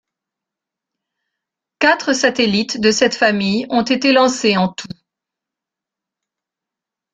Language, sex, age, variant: French, female, 60-69, Français de métropole